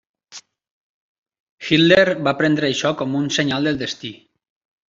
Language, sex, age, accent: Catalan, male, 30-39, valencià